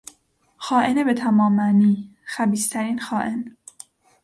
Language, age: Persian, 30-39